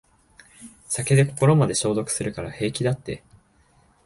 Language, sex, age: Japanese, male, 19-29